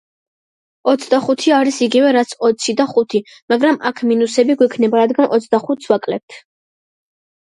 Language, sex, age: Georgian, female, under 19